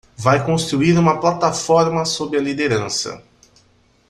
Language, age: Portuguese, 30-39